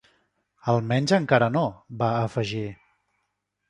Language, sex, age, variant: Catalan, male, 40-49, Central